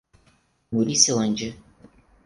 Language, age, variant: Portuguese, under 19, Portuguese (Brasil)